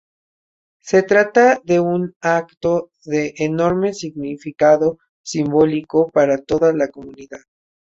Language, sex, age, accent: Spanish, male, 19-29, México